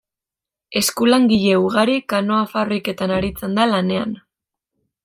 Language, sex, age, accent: Basque, female, 19-29, Mendebalekoa (Araba, Bizkaia, Gipuzkoako mendebaleko herri batzuk)